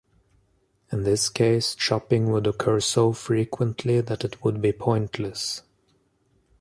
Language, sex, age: English, male, 30-39